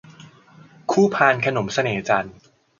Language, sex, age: Thai, male, 40-49